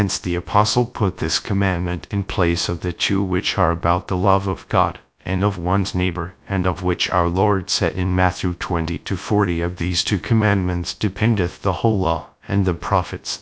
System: TTS, GradTTS